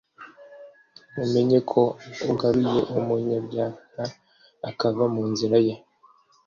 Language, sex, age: Kinyarwanda, male, 19-29